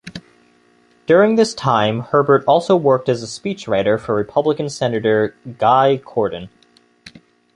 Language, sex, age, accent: English, male, 19-29, United States English